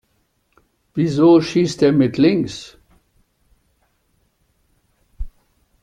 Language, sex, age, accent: German, male, 70-79, Deutschland Deutsch